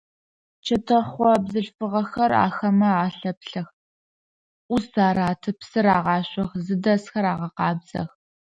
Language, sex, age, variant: Adyghe, female, 19-29, Адыгабзэ (Кирил, пстэумэ зэдыряе)